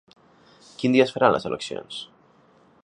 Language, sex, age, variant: Catalan, male, 19-29, Central